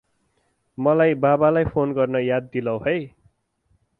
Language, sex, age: Nepali, male, 30-39